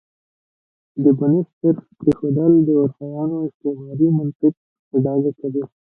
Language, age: Pashto, 19-29